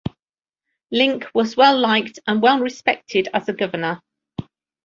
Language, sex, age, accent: English, female, 50-59, England English